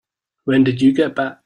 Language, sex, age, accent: English, male, 30-39, Scottish English